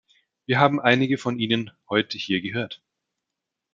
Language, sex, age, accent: German, male, 30-39, Deutschland Deutsch